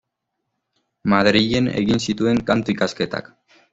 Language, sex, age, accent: Basque, male, under 19, Erdialdekoa edo Nafarra (Gipuzkoa, Nafarroa)